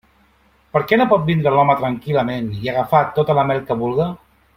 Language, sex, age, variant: Catalan, male, 40-49, Central